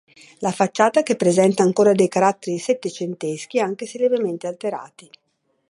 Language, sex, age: Italian, female, 60-69